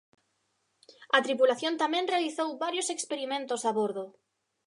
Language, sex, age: Galician, female, 30-39